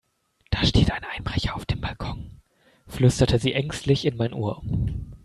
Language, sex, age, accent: German, male, 19-29, Deutschland Deutsch